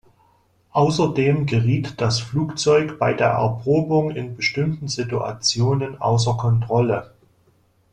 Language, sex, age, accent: German, male, 40-49, Deutschland Deutsch